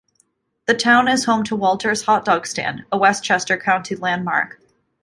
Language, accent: English, United States English